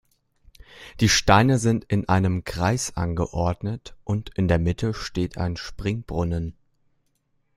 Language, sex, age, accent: German, male, 19-29, Deutschland Deutsch